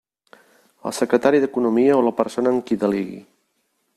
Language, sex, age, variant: Catalan, male, 50-59, Central